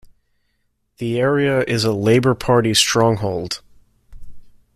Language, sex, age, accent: English, male, 19-29, United States English